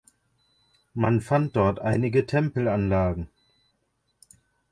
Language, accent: German, Deutschland Deutsch